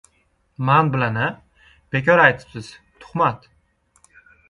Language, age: Uzbek, 19-29